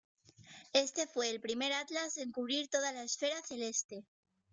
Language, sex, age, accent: Spanish, female, under 19, España: Norte peninsular (Asturias, Castilla y León, Cantabria, País Vasco, Navarra, Aragón, La Rioja, Guadalajara, Cuenca)